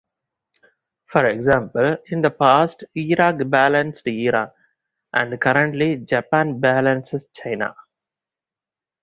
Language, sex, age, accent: English, male, 30-39, India and South Asia (India, Pakistan, Sri Lanka)